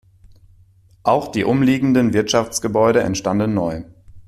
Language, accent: German, Deutschland Deutsch